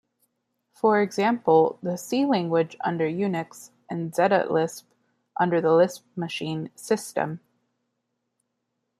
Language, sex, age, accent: English, female, 19-29, United States English